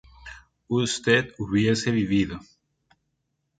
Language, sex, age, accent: Spanish, male, 30-39, Andino-Pacífico: Colombia, Perú, Ecuador, oeste de Bolivia y Venezuela andina